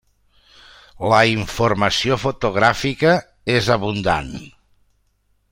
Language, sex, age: Catalan, male, 60-69